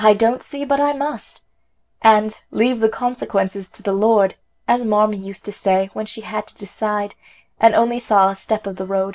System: none